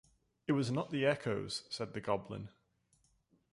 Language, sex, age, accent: English, male, 19-29, England English